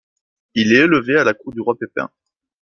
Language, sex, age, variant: French, male, 30-39, Français de métropole